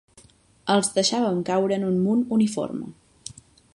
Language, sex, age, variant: Catalan, female, 19-29, Central